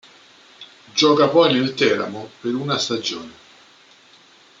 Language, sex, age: Italian, male, 40-49